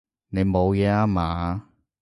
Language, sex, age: Cantonese, male, 30-39